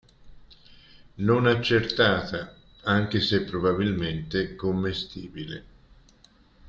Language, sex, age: Italian, male, 60-69